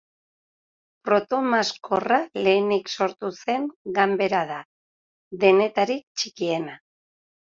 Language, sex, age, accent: Basque, female, 50-59, Erdialdekoa edo Nafarra (Gipuzkoa, Nafarroa)